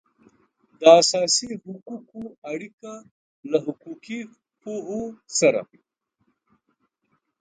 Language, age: Pashto, 50-59